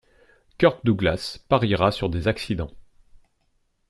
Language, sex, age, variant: French, male, 40-49, Français de métropole